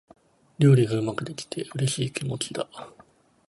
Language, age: Japanese, 19-29